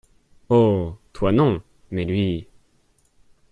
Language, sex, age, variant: French, male, 19-29, Français de métropole